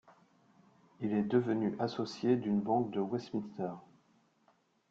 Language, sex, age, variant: French, male, 40-49, Français de métropole